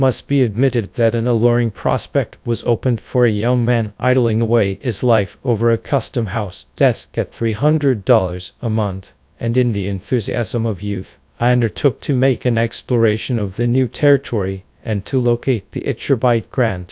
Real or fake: fake